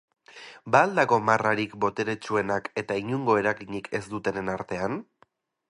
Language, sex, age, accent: Basque, male, 30-39, Erdialdekoa edo Nafarra (Gipuzkoa, Nafarroa)